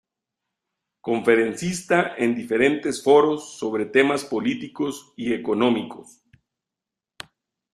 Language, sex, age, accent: Spanish, male, 50-59, México